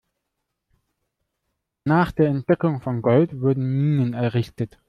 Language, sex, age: German, male, 19-29